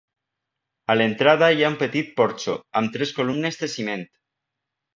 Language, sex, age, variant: Catalan, male, 19-29, Valencià septentrional